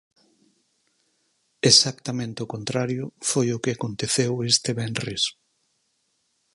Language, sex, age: Galician, male, 50-59